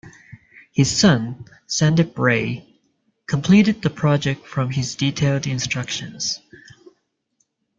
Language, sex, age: English, male, 30-39